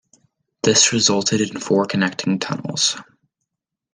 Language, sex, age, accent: English, male, under 19, United States English